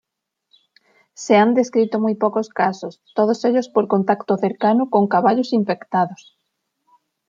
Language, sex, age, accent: Spanish, female, 30-39, España: Sur peninsular (Andalucia, Extremadura, Murcia)